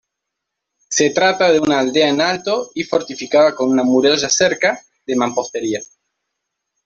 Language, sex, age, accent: Spanish, female, 19-29, Rioplatense: Argentina, Uruguay, este de Bolivia, Paraguay